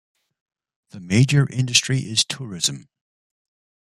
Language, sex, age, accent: English, male, 60-69, Canadian English